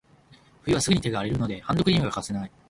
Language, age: Japanese, 19-29